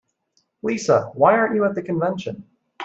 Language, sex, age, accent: English, male, 19-29, United States English